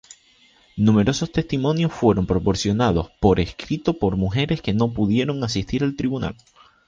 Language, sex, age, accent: Spanish, male, 19-29, España: Islas Canarias